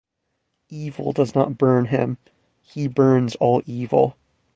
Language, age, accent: English, 19-29, United States English